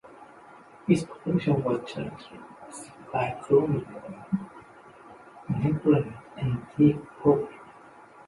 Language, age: English, 30-39